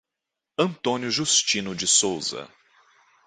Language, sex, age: Portuguese, male, 30-39